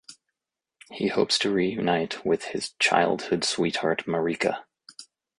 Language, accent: English, United States English